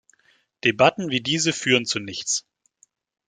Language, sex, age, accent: German, male, 19-29, Deutschland Deutsch